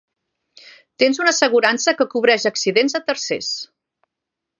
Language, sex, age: Catalan, female, 50-59